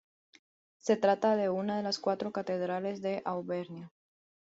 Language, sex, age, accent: Spanish, female, 19-29, Andino-Pacífico: Colombia, Perú, Ecuador, oeste de Bolivia y Venezuela andina